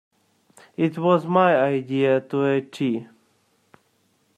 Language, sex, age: English, male, 19-29